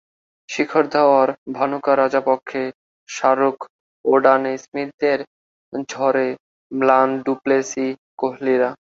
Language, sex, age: Bengali, male, 19-29